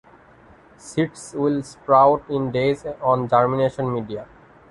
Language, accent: English, India and South Asia (India, Pakistan, Sri Lanka)